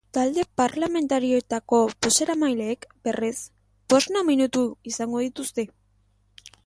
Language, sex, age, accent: Basque, female, 19-29, Mendebalekoa (Araba, Bizkaia, Gipuzkoako mendebaleko herri batzuk)